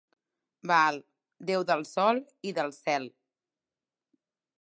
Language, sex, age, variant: Catalan, female, 30-39, Central